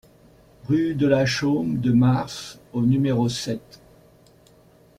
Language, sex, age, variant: French, male, 60-69, Français de métropole